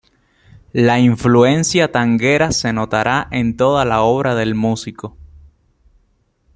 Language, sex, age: Spanish, male, 19-29